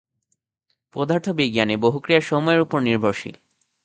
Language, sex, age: Bengali, male, 19-29